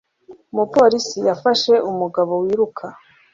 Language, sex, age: Kinyarwanda, male, 40-49